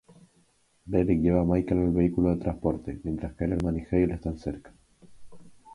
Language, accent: Spanish, España: Islas Canarias